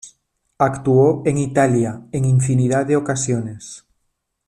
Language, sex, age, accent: Spanish, male, 40-49, España: Norte peninsular (Asturias, Castilla y León, Cantabria, País Vasco, Navarra, Aragón, La Rioja, Guadalajara, Cuenca)